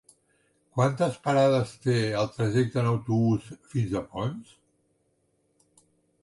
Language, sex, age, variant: Catalan, male, 60-69, Central